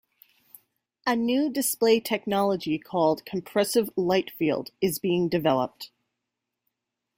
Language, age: English, 30-39